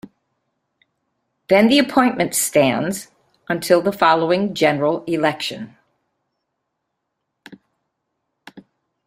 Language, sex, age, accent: English, female, 70-79, United States English